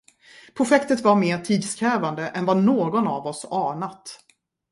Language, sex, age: Swedish, female, 40-49